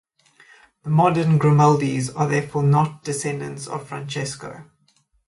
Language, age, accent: English, 30-39, Southern African (South Africa, Zimbabwe, Namibia)